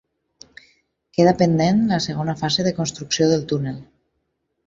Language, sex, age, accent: Catalan, female, 30-39, valencià